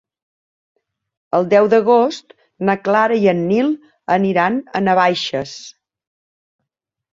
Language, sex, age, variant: Catalan, female, 50-59, Septentrional